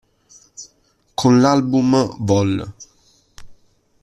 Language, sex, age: Italian, male, 19-29